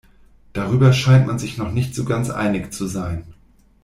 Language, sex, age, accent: German, male, 40-49, Deutschland Deutsch